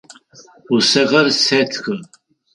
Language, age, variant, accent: Adyghe, 60-69, Адыгабзэ (Кирил, пстэумэ зэдыряе), Кıэмгуй (Çemguy)